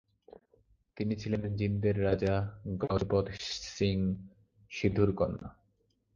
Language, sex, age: Bengali, male, 19-29